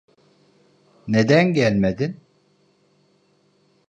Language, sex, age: Turkish, male, 50-59